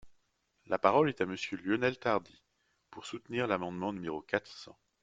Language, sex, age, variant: French, male, 30-39, Français de métropole